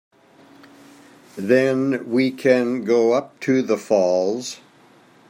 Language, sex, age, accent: English, male, 70-79, United States English